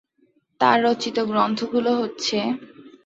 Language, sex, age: Bengali, female, 19-29